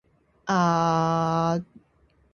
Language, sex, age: Japanese, female, 19-29